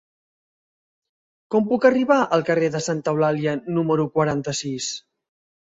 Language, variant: Catalan, Central